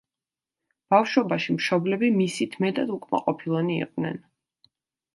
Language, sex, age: Georgian, female, 19-29